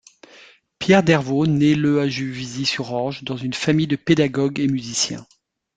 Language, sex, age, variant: French, male, 50-59, Français de métropole